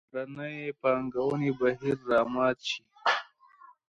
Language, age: Pashto, 30-39